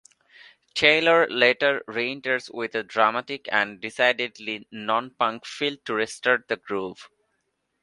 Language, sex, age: English, male, 19-29